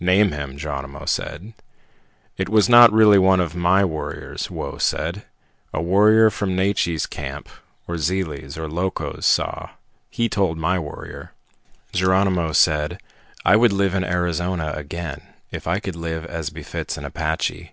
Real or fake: real